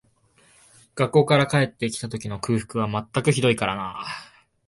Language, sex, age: Japanese, male, 19-29